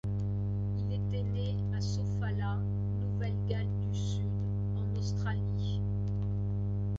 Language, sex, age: French, female, 60-69